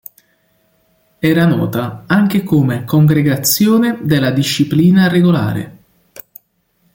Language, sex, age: Italian, male, 19-29